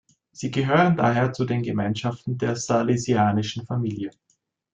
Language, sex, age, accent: German, male, 30-39, Österreichisches Deutsch